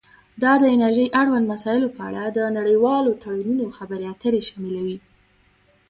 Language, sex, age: Pashto, female, under 19